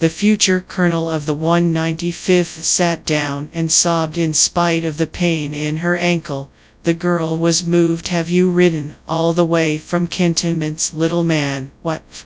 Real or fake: fake